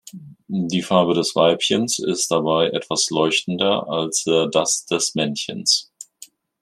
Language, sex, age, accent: German, male, 50-59, Deutschland Deutsch